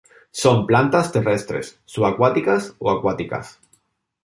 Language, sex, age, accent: Spanish, male, 40-49, España: Sur peninsular (Andalucia, Extremadura, Murcia)